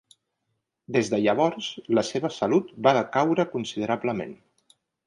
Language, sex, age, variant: Catalan, female, 30-39, Central